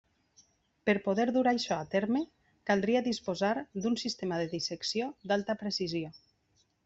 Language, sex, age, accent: Catalan, female, 30-39, valencià